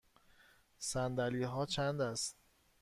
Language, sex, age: Persian, male, 30-39